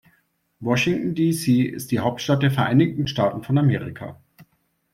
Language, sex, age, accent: German, male, 40-49, Deutschland Deutsch